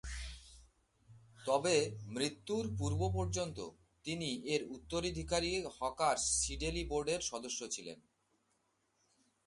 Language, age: Bengali, 40-49